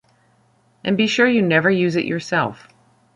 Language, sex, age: English, female, 40-49